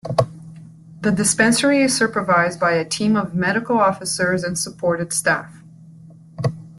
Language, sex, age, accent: English, female, 19-29, United States English